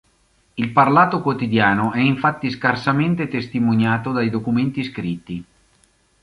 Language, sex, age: Italian, male, 50-59